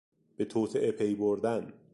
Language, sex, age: Persian, male, 30-39